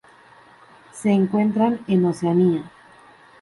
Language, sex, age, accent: Spanish, female, under 19, México